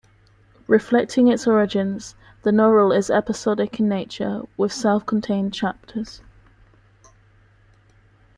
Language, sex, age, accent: English, female, 19-29, England English